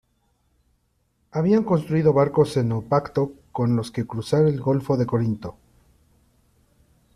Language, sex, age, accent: Spanish, male, 30-39, México